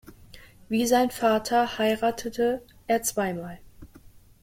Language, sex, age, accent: German, female, 19-29, Deutschland Deutsch